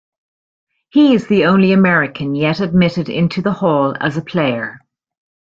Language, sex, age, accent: English, female, 40-49, Irish English